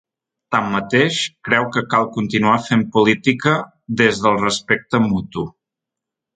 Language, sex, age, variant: Catalan, male, 30-39, Central